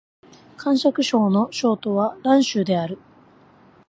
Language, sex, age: Japanese, female, under 19